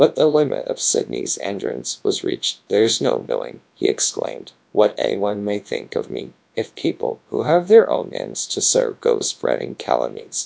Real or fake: fake